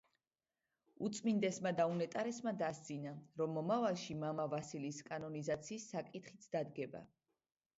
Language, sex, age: Georgian, female, 30-39